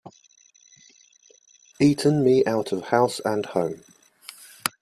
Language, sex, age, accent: English, male, 40-49, England English